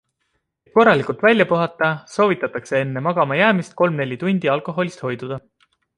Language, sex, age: Estonian, male, 30-39